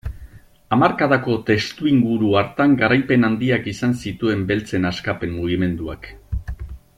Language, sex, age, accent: Basque, male, 50-59, Mendebalekoa (Araba, Bizkaia, Gipuzkoako mendebaleko herri batzuk)